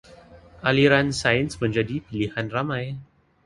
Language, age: Malay, 19-29